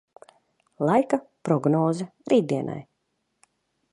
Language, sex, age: Latvian, female, 30-39